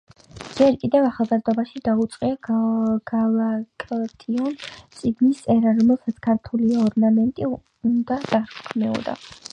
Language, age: Georgian, under 19